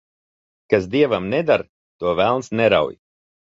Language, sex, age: Latvian, male, 30-39